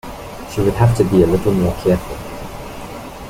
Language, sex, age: English, male, 19-29